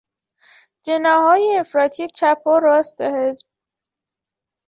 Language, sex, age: Persian, female, under 19